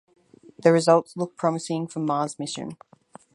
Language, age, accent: English, 19-29, Australian English